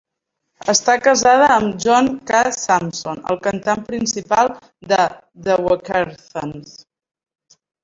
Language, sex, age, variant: Catalan, male, 60-69, Septentrional